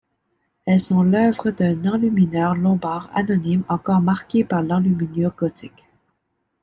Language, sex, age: French, female, 30-39